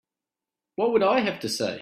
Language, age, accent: English, 40-49, Australian English